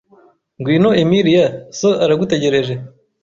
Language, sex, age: Kinyarwanda, male, 19-29